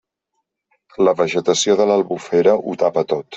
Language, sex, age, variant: Catalan, male, 50-59, Central